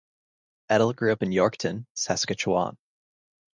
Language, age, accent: English, 19-29, United States English